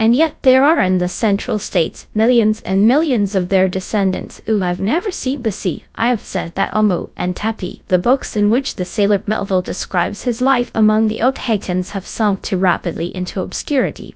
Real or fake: fake